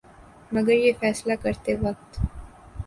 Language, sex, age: Urdu, female, 19-29